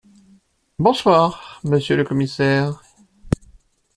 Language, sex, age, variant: French, male, 50-59, Français de métropole